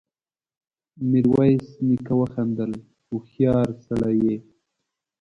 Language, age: Pashto, 30-39